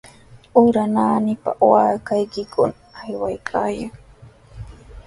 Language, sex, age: Sihuas Ancash Quechua, female, 19-29